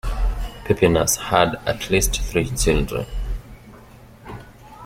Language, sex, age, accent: English, male, 19-29, United States English